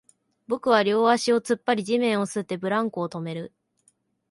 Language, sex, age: Japanese, male, 19-29